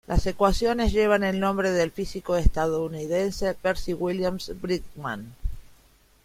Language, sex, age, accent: Spanish, female, 50-59, Rioplatense: Argentina, Uruguay, este de Bolivia, Paraguay